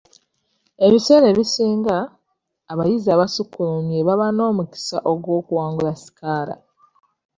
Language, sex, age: Ganda, female, 19-29